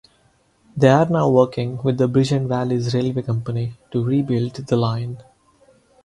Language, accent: English, India and South Asia (India, Pakistan, Sri Lanka)